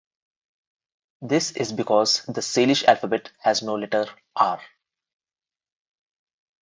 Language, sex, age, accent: English, male, 19-29, India and South Asia (India, Pakistan, Sri Lanka)